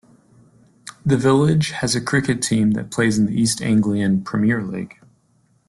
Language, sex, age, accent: English, male, 19-29, United States English